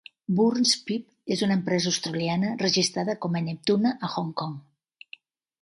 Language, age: Catalan, 60-69